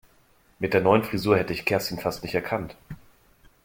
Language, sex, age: German, male, 40-49